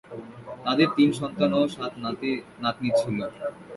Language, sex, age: Bengali, male, under 19